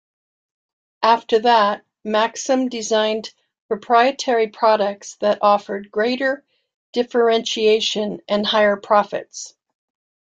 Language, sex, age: English, female, 60-69